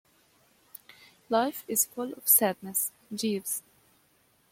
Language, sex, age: English, female, 19-29